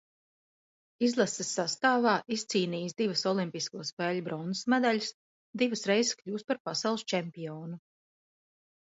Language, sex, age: Latvian, female, 40-49